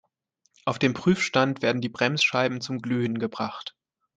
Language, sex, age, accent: German, male, 19-29, Deutschland Deutsch